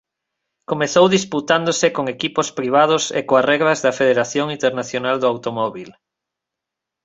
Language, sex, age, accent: Galician, male, 30-39, Normativo (estándar)